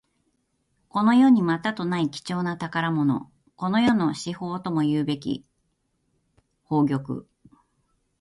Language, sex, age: Japanese, female, 50-59